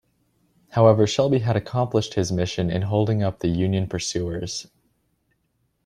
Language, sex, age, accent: English, male, 19-29, United States English